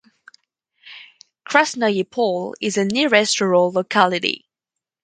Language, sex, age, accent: English, female, under 19, England English